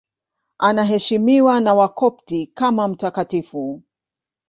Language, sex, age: Swahili, female, 50-59